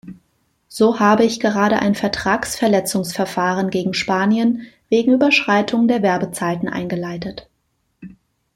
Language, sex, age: German, female, 40-49